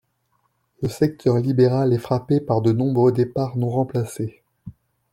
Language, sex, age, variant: French, male, 30-39, Français de métropole